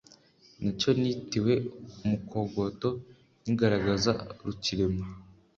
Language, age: Kinyarwanda, under 19